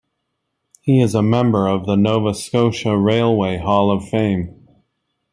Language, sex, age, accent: English, male, 30-39, United States English